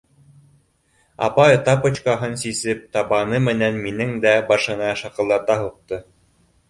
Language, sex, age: Bashkir, male, 19-29